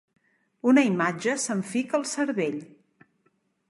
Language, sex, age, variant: Catalan, female, 40-49, Central